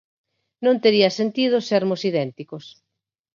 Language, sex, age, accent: Galician, female, 40-49, Normativo (estándar)